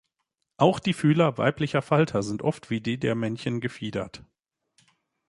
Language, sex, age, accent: German, male, 19-29, Deutschland Deutsch